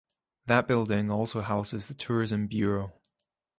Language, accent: English, Scottish English